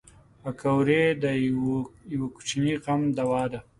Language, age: Pashto, 30-39